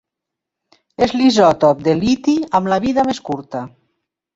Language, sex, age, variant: Catalan, female, 50-59, Nord-Occidental